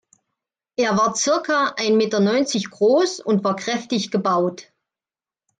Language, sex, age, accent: German, female, 40-49, Deutschland Deutsch